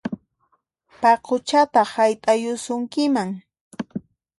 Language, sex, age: Puno Quechua, female, 30-39